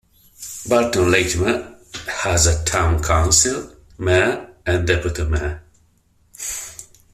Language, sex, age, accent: English, male, 50-59, England English